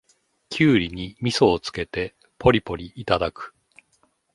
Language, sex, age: Japanese, male, 50-59